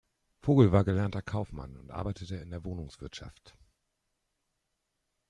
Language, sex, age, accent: German, male, 30-39, Deutschland Deutsch